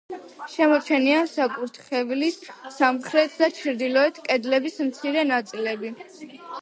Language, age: Georgian, under 19